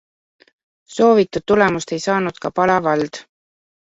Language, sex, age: Estonian, female, 30-39